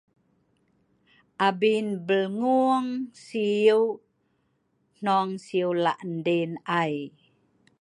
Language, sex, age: Sa'ban, female, 50-59